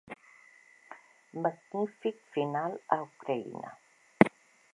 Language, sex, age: Catalan, female, 70-79